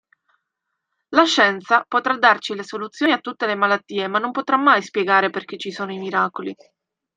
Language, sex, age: Italian, female, 19-29